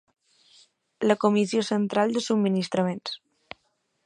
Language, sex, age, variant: Catalan, female, 19-29, Balear